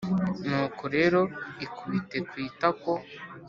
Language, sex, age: Kinyarwanda, male, under 19